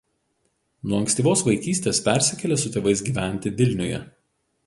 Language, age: Lithuanian, 40-49